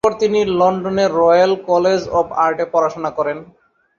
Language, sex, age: Bengali, male, 30-39